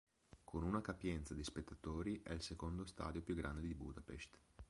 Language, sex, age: Italian, male, 30-39